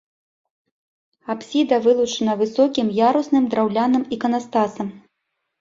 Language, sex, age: Belarusian, female, 30-39